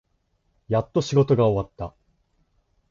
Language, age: Japanese, 19-29